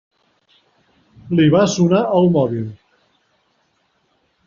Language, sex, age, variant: Catalan, male, 50-59, Central